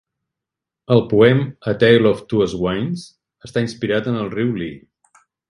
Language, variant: Catalan, Central